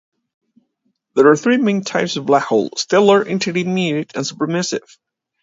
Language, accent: English, United States English